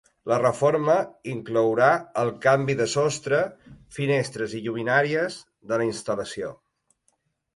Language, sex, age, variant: Catalan, male, 40-49, Balear